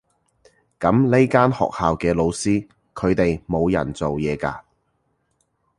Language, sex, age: Cantonese, male, 40-49